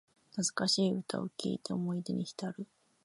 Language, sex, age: Japanese, female, 50-59